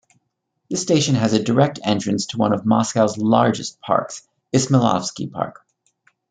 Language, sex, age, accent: English, male, 30-39, United States English